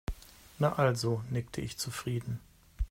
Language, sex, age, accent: German, male, 50-59, Deutschland Deutsch